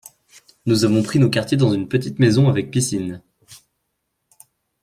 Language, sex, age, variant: French, male, under 19, Français de métropole